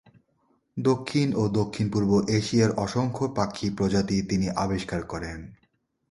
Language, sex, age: Bengali, male, 30-39